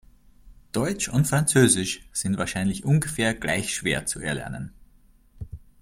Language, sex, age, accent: German, male, 30-39, Österreichisches Deutsch